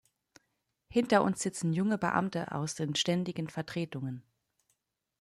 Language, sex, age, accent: German, female, 30-39, Deutschland Deutsch